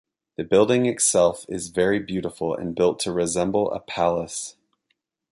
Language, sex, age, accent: English, male, 30-39, United States English